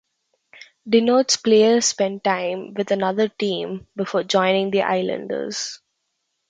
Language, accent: English, India and South Asia (India, Pakistan, Sri Lanka)